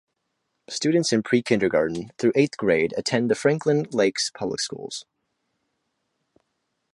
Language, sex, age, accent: English, male, 19-29, United States English